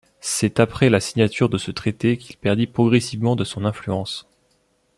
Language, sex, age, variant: French, male, 19-29, Français de métropole